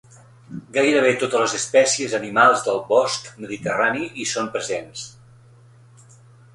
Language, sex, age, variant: Catalan, male, 50-59, Central